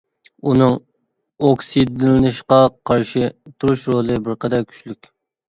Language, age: Uyghur, 19-29